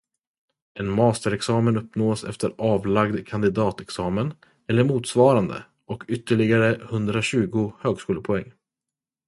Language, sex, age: Swedish, male, under 19